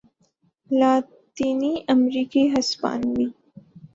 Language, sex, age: Urdu, female, 19-29